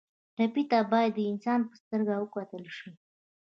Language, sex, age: Pashto, female, 19-29